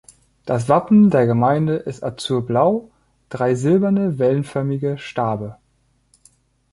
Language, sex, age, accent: German, male, 30-39, Deutschland Deutsch